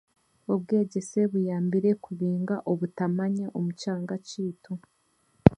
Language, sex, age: Chiga, female, 19-29